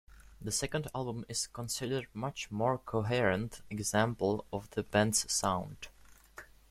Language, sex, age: English, male, under 19